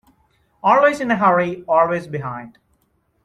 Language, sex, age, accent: English, male, 30-39, India and South Asia (India, Pakistan, Sri Lanka)